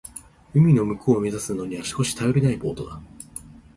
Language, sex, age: Japanese, male, 19-29